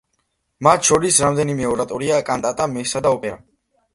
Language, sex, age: Georgian, male, 19-29